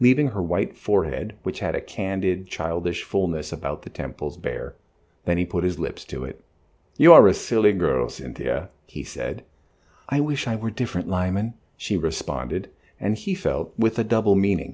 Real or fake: real